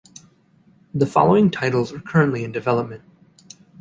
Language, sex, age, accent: English, male, 19-29, United States English